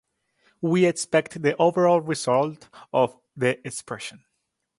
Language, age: English, 19-29